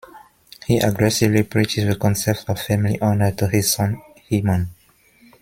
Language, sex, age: English, male, 19-29